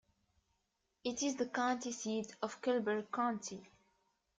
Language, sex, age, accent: English, female, 19-29, United States English